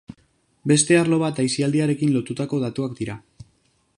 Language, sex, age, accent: Basque, male, under 19, Erdialdekoa edo Nafarra (Gipuzkoa, Nafarroa)